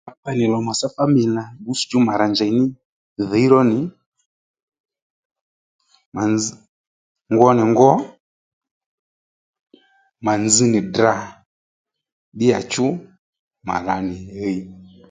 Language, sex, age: Lendu, male, 30-39